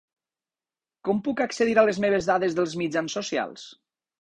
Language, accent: Catalan, valencià